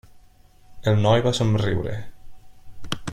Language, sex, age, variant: Catalan, male, 19-29, Nord-Occidental